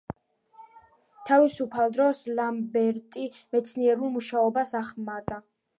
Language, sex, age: Georgian, female, under 19